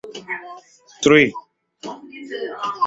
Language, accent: Spanish, Caribe: Cuba, Venezuela, Puerto Rico, República Dominicana, Panamá, Colombia caribeña, México caribeño, Costa del golfo de México